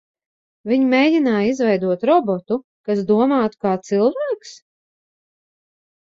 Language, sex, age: Latvian, female, 40-49